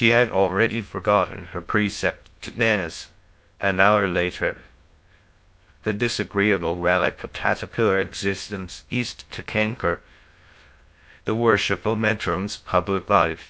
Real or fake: fake